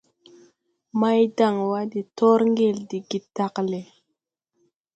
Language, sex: Tupuri, female